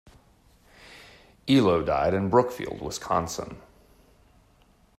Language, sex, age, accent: English, male, 30-39, United States English